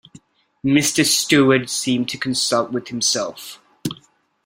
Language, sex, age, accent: English, male, 19-29, Australian English